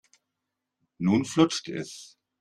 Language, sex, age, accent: German, male, 50-59, Deutschland Deutsch